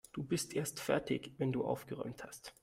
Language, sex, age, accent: German, male, 19-29, Deutschland Deutsch